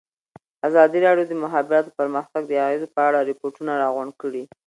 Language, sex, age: Pashto, female, 19-29